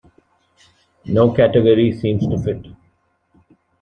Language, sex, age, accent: English, male, 40-49, India and South Asia (India, Pakistan, Sri Lanka)